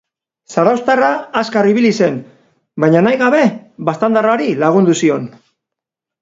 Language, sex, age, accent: Basque, male, 40-49, Erdialdekoa edo Nafarra (Gipuzkoa, Nafarroa)